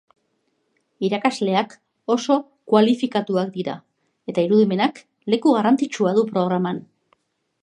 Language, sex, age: Basque, female, 50-59